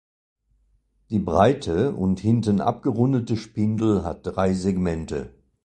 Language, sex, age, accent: German, male, 60-69, Deutschland Deutsch